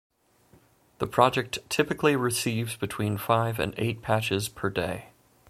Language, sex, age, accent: English, male, 30-39, United States English